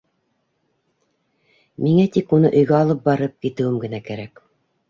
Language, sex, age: Bashkir, female, 30-39